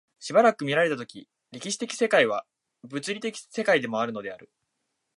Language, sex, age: Japanese, male, 19-29